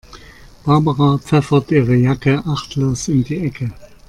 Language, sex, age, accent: German, male, 50-59, Deutschland Deutsch